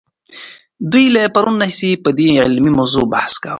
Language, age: Pashto, 19-29